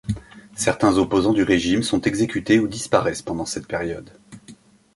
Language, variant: French, Français de métropole